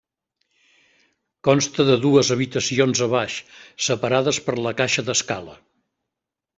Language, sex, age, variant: Catalan, male, 70-79, Central